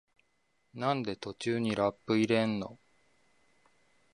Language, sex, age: Japanese, male, 30-39